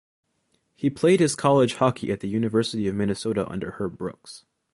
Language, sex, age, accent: English, male, 19-29, United States English